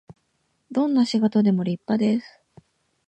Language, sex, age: Japanese, female, 40-49